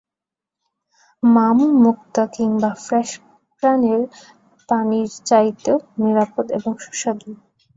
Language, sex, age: Bengali, female, 19-29